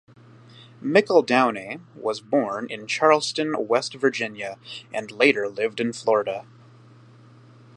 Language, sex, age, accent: English, male, 19-29, Canadian English